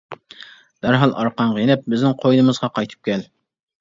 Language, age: Uyghur, 19-29